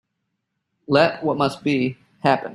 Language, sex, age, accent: English, male, 19-29, United States English